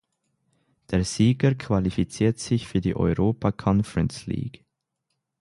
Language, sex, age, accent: German, male, 19-29, Deutschland Deutsch; Schweizerdeutsch